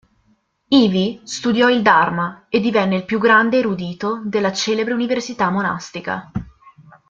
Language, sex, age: Italian, female, under 19